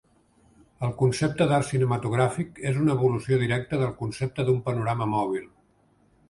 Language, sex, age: Catalan, male, 70-79